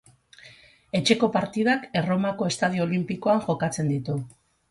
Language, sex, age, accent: Basque, female, 40-49, Mendebalekoa (Araba, Bizkaia, Gipuzkoako mendebaleko herri batzuk)